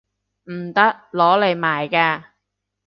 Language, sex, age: Cantonese, female, 19-29